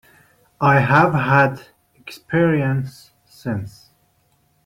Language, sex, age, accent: English, male, 19-29, United States English